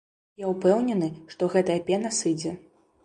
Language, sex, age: Belarusian, female, 19-29